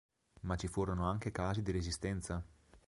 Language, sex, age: Italian, male, 19-29